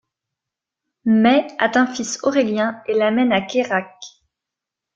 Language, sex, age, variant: French, female, 19-29, Français de métropole